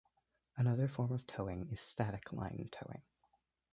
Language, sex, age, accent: English, male, 19-29, United States English